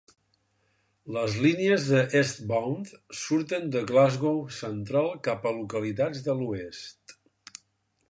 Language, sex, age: Catalan, male, 60-69